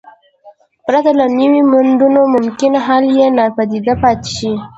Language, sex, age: Pashto, female, under 19